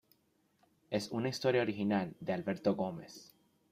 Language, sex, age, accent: Spanish, male, 19-29, Caribe: Cuba, Venezuela, Puerto Rico, República Dominicana, Panamá, Colombia caribeña, México caribeño, Costa del golfo de México